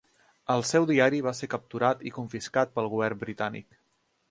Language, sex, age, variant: Catalan, male, 30-39, Central